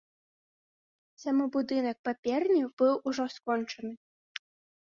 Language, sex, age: Belarusian, female, under 19